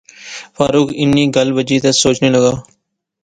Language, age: Pahari-Potwari, 19-29